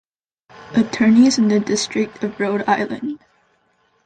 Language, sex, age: English, female, under 19